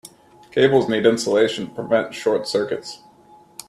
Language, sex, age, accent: English, male, 30-39, United States English